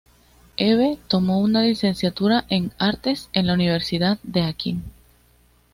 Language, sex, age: Spanish, female, 19-29